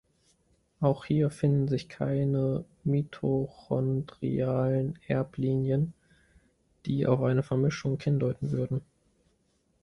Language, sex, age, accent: German, male, 19-29, Deutschland Deutsch